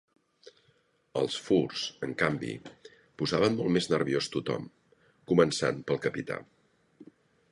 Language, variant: Catalan, Central